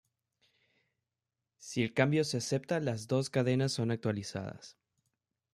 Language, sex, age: Spanish, male, 30-39